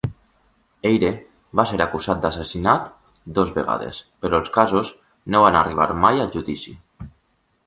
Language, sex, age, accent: Catalan, male, 19-29, valencià